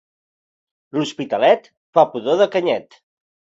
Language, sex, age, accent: Catalan, male, 40-49, Català central